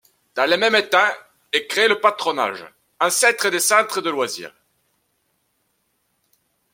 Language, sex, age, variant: French, male, 19-29, Français de métropole